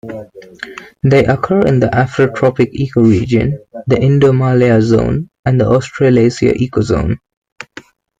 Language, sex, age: English, male, 19-29